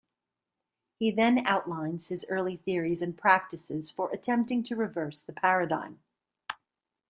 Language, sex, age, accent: English, female, 40-49, United States English